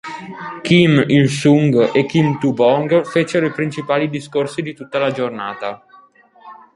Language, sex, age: Italian, female, under 19